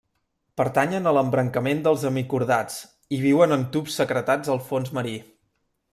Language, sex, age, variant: Catalan, male, 19-29, Central